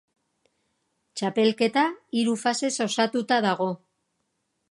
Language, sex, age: Basque, female, 60-69